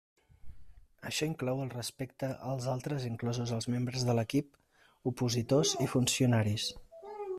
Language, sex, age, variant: Catalan, male, 30-39, Central